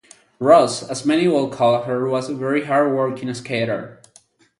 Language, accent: English, United States English